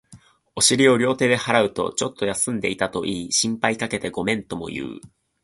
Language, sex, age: Japanese, male, 19-29